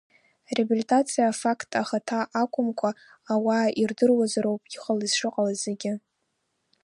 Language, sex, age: Abkhazian, female, under 19